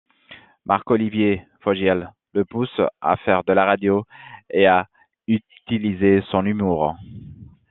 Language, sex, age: French, male, 30-39